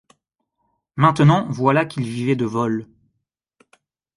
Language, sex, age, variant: French, male, 19-29, Français de métropole